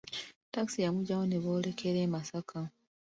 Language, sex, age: Ganda, female, 30-39